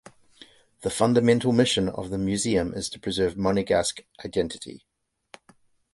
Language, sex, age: English, male, 50-59